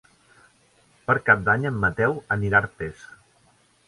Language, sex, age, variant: Catalan, male, 60-69, Central